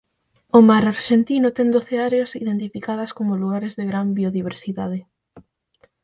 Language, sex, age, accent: Galician, female, under 19, Normativo (estándar)